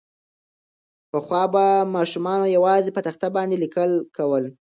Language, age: Pashto, under 19